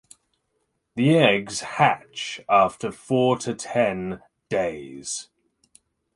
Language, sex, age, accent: English, male, 30-39, England English